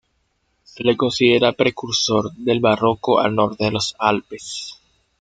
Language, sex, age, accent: Spanish, male, 19-29, Caribe: Cuba, Venezuela, Puerto Rico, República Dominicana, Panamá, Colombia caribeña, México caribeño, Costa del golfo de México